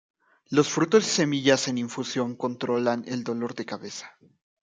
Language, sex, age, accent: Spanish, male, 19-29, México